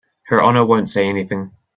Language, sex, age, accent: English, male, 19-29, New Zealand English